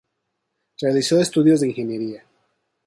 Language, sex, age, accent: Spanish, male, 30-39, México